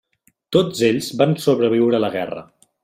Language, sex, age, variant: Catalan, male, 19-29, Central